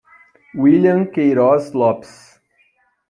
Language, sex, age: Portuguese, male, 19-29